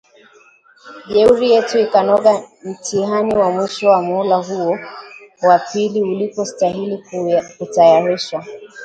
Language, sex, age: Swahili, female, 19-29